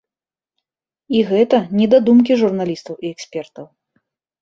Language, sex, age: Belarusian, female, 30-39